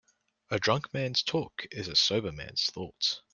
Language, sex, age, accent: English, male, 19-29, Australian English